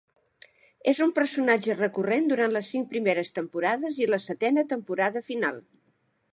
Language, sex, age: Catalan, female, 70-79